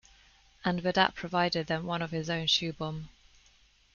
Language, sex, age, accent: English, female, 30-39, England English